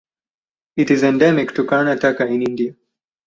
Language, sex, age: English, male, 19-29